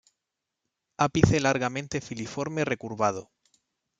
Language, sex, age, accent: Spanish, male, 30-39, España: Sur peninsular (Andalucia, Extremadura, Murcia)